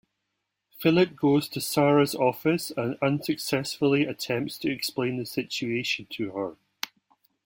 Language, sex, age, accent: English, male, 40-49, Scottish English